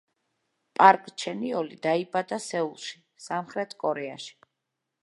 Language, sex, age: Georgian, female, 40-49